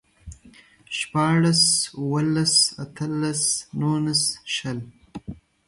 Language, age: Pashto, 19-29